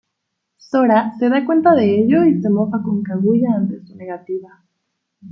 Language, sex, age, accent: Spanish, female, 19-29, México